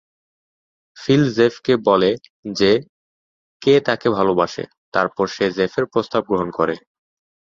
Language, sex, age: Bengali, male, 19-29